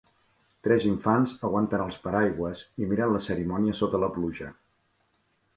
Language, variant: Catalan, Central